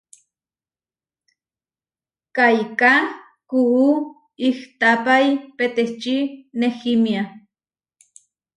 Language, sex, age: Huarijio, female, 30-39